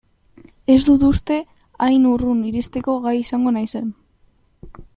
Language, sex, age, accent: Basque, female, under 19, Mendebalekoa (Araba, Bizkaia, Gipuzkoako mendebaleko herri batzuk)